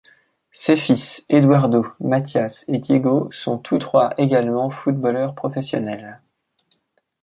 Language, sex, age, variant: French, male, 19-29, Français de métropole